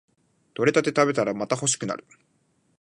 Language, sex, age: Japanese, male, 19-29